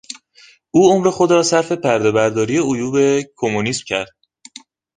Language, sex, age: Persian, male, under 19